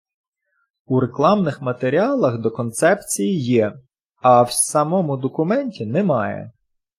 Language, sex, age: Ukrainian, male, 40-49